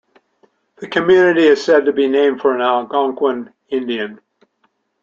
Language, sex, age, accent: English, male, 70-79, Canadian English